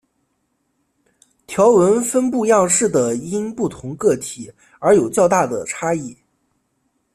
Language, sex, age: Chinese, male, 19-29